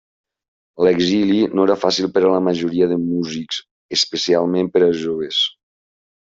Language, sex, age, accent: Catalan, male, 40-49, valencià